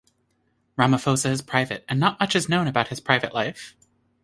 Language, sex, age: English, female, 30-39